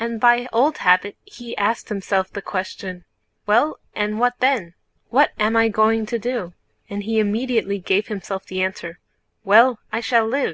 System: none